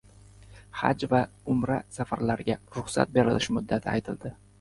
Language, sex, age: Uzbek, male, 19-29